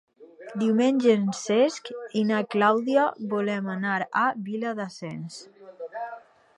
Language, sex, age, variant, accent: Catalan, female, under 19, Alacantí, valencià